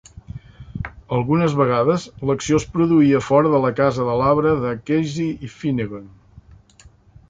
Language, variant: Catalan, Central